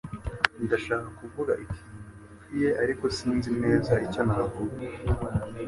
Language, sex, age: Kinyarwanda, male, 19-29